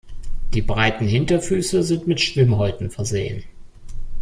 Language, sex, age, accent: German, male, 30-39, Deutschland Deutsch